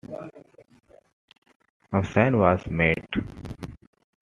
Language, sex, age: English, male, 19-29